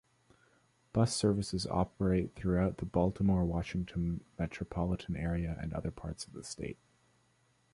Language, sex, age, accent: English, male, 19-29, United States English